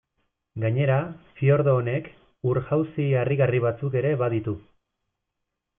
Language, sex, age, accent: Basque, male, 30-39, Erdialdekoa edo Nafarra (Gipuzkoa, Nafarroa)